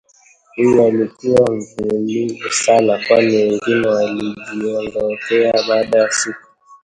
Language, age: Swahili, 30-39